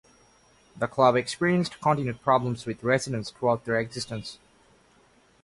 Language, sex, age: English, male, 19-29